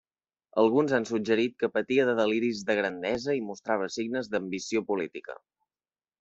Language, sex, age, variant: Catalan, male, under 19, Central